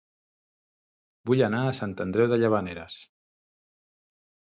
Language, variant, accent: Catalan, Central, central